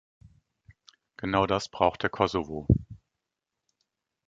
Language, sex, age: German, male, 50-59